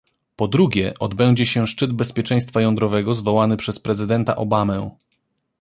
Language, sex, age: Polish, male, 30-39